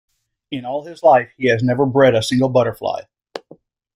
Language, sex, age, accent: English, male, 40-49, United States English